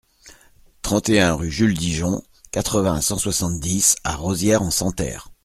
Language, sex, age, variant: French, male, 40-49, Français de métropole